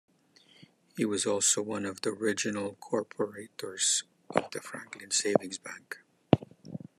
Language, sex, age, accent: English, male, 50-59, Filipino